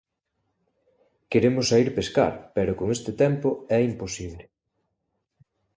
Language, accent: Galician, Central (gheada)